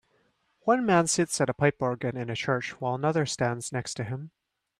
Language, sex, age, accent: English, male, 30-39, United States English